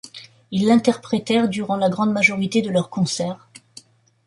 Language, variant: French, Français de métropole